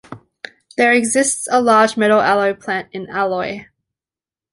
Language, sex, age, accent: English, female, 19-29, Australian English